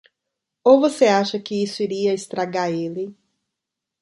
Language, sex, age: Portuguese, female, 40-49